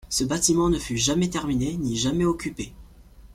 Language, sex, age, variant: French, male, under 19, Français du nord de l'Afrique